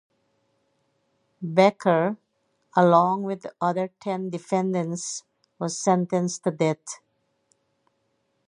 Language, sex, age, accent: English, female, 50-59, England English